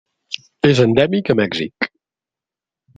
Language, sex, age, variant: Catalan, male, 40-49, Central